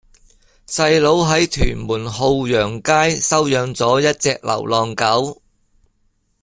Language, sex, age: Cantonese, male, 50-59